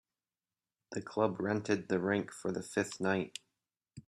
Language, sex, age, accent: English, male, 19-29, United States English